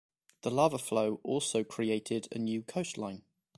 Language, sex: English, male